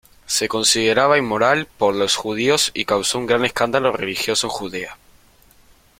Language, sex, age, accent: Spanish, male, under 19, Rioplatense: Argentina, Uruguay, este de Bolivia, Paraguay